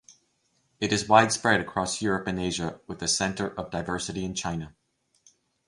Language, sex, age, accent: English, male, 50-59, United States English